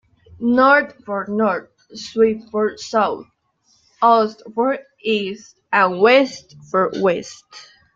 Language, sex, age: English, female, under 19